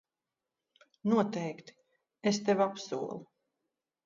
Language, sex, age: Latvian, female, 40-49